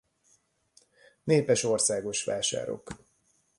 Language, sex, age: Hungarian, male, 50-59